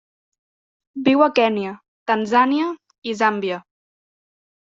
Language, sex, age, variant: Catalan, female, 19-29, Central